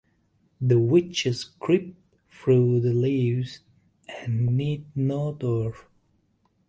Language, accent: English, England English